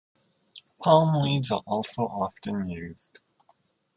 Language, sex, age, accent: English, male, 19-29, Canadian English